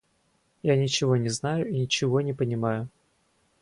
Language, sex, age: Russian, male, 19-29